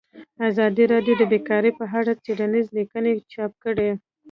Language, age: Pashto, 19-29